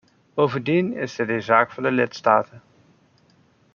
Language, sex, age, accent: Dutch, male, 30-39, Nederlands Nederlands